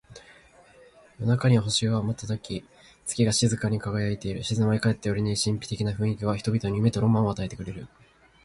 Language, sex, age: Japanese, male, 19-29